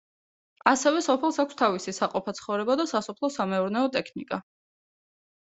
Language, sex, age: Georgian, female, 19-29